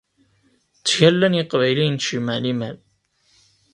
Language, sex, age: Kabyle, male, 19-29